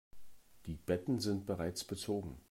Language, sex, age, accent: German, male, 50-59, Deutschland Deutsch